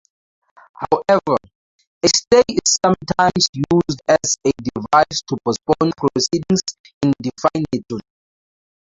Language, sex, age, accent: English, male, 19-29, Southern African (South Africa, Zimbabwe, Namibia)